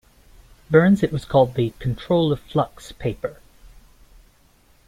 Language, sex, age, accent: English, male, 19-29, United States English